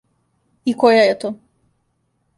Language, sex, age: Serbian, female, 19-29